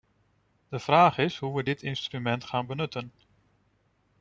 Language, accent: Dutch, Nederlands Nederlands